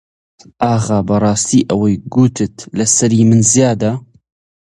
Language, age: Central Kurdish, 19-29